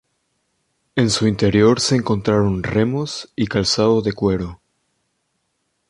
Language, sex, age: Spanish, male, 19-29